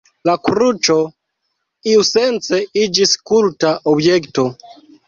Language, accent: Esperanto, Internacia